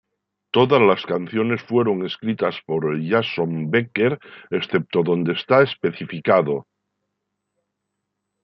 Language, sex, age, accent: Spanish, male, 70-79, España: Norte peninsular (Asturias, Castilla y León, Cantabria, País Vasco, Navarra, Aragón, La Rioja, Guadalajara, Cuenca)